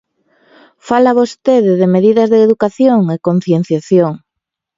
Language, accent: Galician, Normativo (estándar)